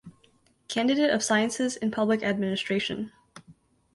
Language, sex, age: English, female, under 19